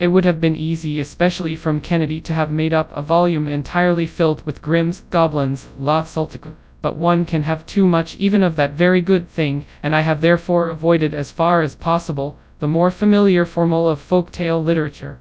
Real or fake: fake